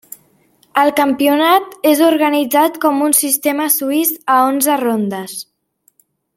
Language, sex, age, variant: Catalan, female, under 19, Central